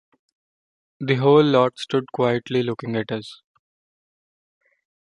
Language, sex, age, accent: English, male, 19-29, India and South Asia (India, Pakistan, Sri Lanka)